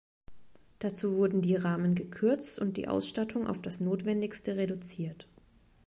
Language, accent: German, Deutschland Deutsch